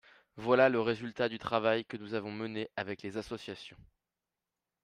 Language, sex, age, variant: French, male, under 19, Français de métropole